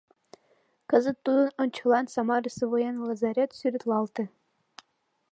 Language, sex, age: Mari, female, under 19